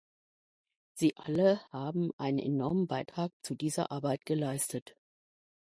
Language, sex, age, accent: German, female, 50-59, Deutschland Deutsch